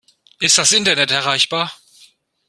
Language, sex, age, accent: German, male, 50-59, Deutschland Deutsch